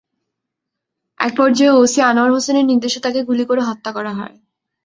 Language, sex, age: Bengali, female, 19-29